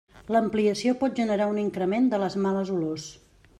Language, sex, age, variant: Catalan, female, 50-59, Central